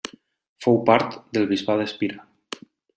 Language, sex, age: Catalan, male, 30-39